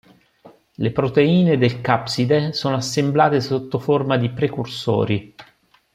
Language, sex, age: Italian, male, 40-49